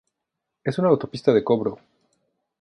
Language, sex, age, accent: Spanish, male, 40-49, México